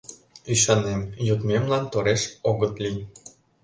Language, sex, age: Mari, male, 19-29